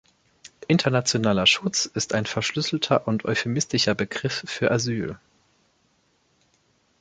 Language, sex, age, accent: German, male, 19-29, Deutschland Deutsch